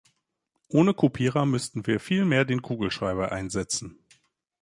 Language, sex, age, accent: German, male, 19-29, Deutschland Deutsch